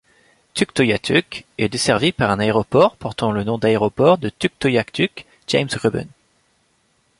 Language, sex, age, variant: French, male, 19-29, Français de métropole